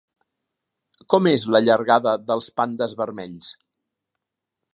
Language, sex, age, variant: Catalan, male, 60-69, Central